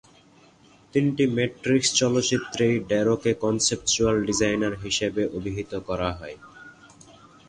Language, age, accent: Bengali, under 19, শুদ্ধ বাংলা